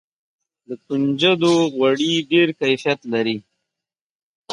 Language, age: Pashto, 30-39